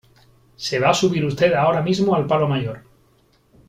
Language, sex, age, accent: Spanish, male, 40-49, España: Sur peninsular (Andalucia, Extremadura, Murcia)